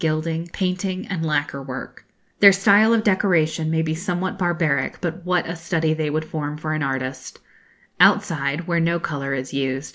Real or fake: real